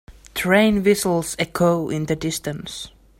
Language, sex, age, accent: English, female, 19-29, England English